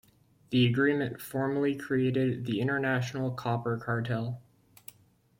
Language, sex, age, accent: English, male, 19-29, United States English